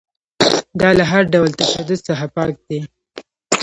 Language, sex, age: Pashto, female, 19-29